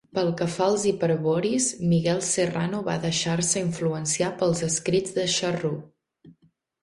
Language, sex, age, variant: Catalan, female, 19-29, Septentrional